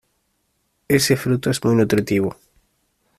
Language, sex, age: Spanish, male, 19-29